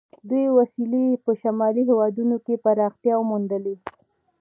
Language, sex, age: Pashto, female, 19-29